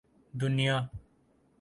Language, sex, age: Urdu, male, 19-29